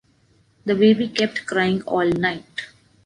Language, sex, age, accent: English, female, 19-29, India and South Asia (India, Pakistan, Sri Lanka)